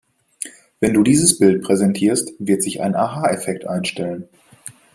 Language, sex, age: German, male, 19-29